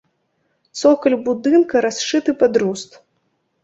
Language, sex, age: Belarusian, female, 19-29